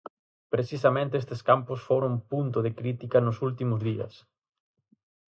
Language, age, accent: Galician, 19-29, Atlántico (seseo e gheada)